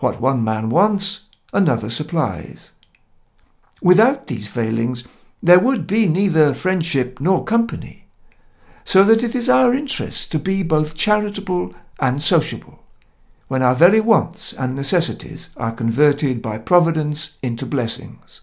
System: none